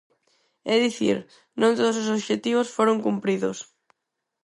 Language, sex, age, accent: Galician, female, under 19, Neofalante